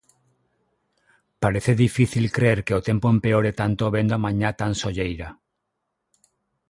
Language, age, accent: Galician, 40-49, Normativo (estándar); Neofalante